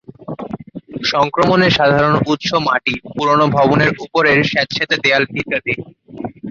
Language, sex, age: Bengali, male, 19-29